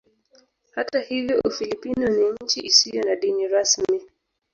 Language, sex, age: Swahili, female, 19-29